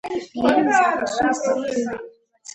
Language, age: Russian, under 19